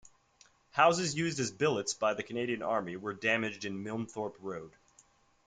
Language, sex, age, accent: English, male, 19-29, United States English